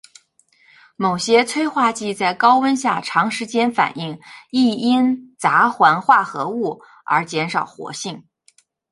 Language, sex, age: Chinese, female, 40-49